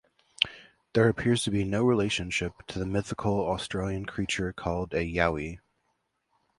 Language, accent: English, United States English